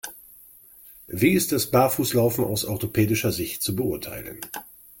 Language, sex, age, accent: German, male, 50-59, Deutschland Deutsch